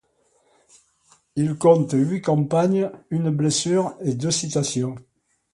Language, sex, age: French, male, 70-79